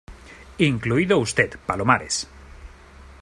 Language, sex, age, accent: Spanish, male, 30-39, España: Norte peninsular (Asturias, Castilla y León, Cantabria, País Vasco, Navarra, Aragón, La Rioja, Guadalajara, Cuenca)